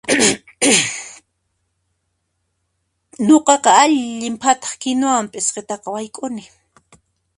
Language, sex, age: Puno Quechua, female, 40-49